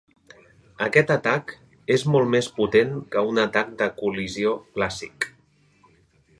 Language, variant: Catalan, Central